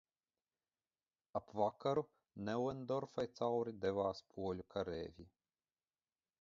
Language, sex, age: Latvian, male, 40-49